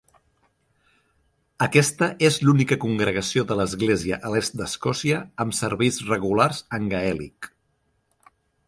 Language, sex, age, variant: Catalan, male, 30-39, Central